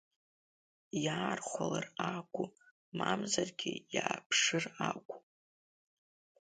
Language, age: Abkhazian, under 19